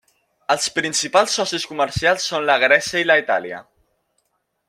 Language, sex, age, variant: Catalan, male, under 19, Central